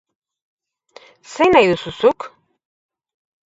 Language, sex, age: Basque, female, 50-59